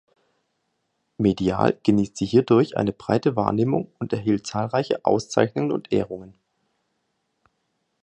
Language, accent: German, Deutschland Deutsch